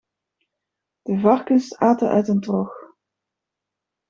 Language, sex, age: Dutch, female, 30-39